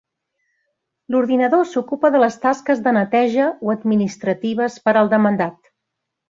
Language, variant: Catalan, Central